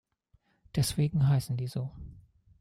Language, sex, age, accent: German, male, 30-39, Deutschland Deutsch